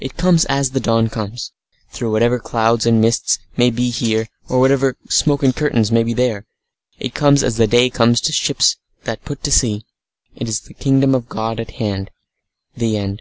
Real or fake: real